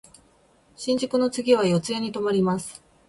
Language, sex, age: Japanese, female, 30-39